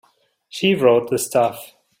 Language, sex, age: English, male, 30-39